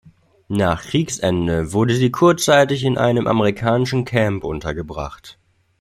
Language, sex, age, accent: German, male, 19-29, Deutschland Deutsch